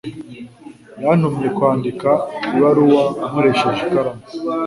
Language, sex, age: Kinyarwanda, male, 19-29